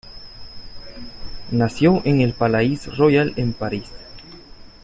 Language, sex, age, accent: Spanish, male, 19-29, América central